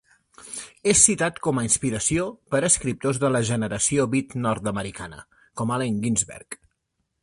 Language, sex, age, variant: Catalan, male, 30-39, Central